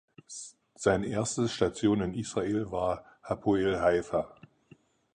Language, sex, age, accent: German, male, 50-59, Deutschland Deutsch